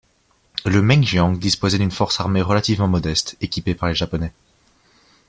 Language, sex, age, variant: French, male, 19-29, Français de métropole